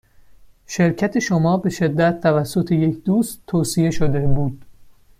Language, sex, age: Persian, male, 19-29